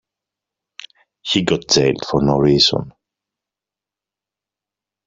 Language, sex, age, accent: English, male, 30-39, England English